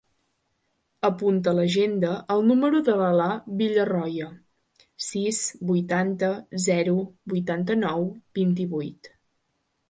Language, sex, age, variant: Catalan, female, under 19, Central